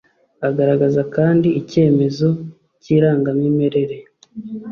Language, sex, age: Kinyarwanda, male, 30-39